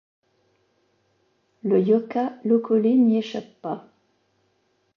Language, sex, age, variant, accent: French, female, 40-49, Français d'Europe, Français de Suisse